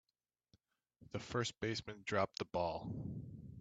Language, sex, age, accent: English, male, 30-39, United States English